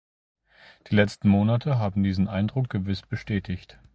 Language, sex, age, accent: German, male, 30-39, Deutschland Deutsch